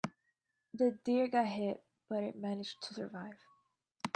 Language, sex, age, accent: English, female, 30-39, United States English